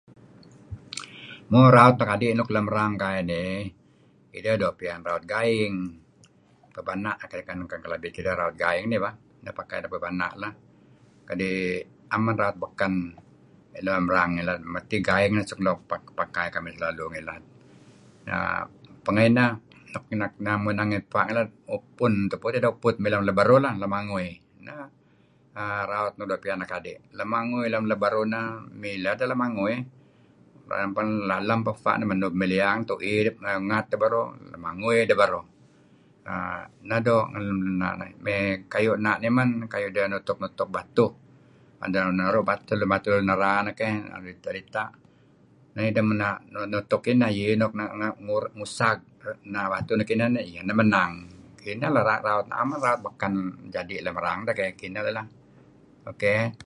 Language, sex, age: Kelabit, male, 70-79